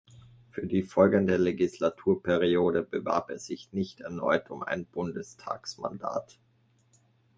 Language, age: German, 30-39